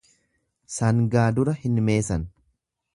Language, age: Oromo, 30-39